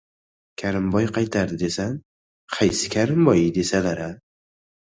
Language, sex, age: Uzbek, male, 19-29